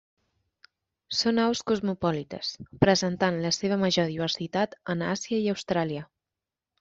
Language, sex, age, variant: Catalan, female, 19-29, Central